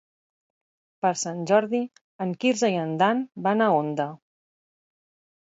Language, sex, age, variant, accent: Catalan, female, 40-49, Central, central